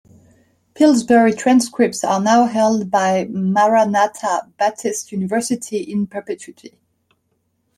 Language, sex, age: English, male, 19-29